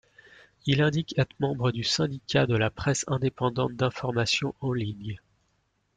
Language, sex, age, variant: French, male, 19-29, Français de métropole